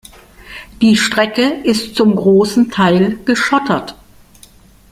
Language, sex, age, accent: German, female, 50-59, Deutschland Deutsch